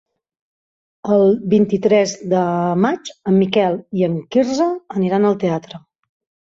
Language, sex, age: Catalan, female, 40-49